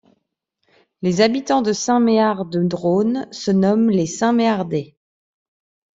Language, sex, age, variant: French, female, 40-49, Français de métropole